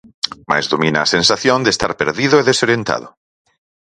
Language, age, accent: Galician, 40-49, Atlántico (seseo e gheada)